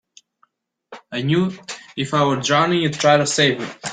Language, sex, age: English, male, 19-29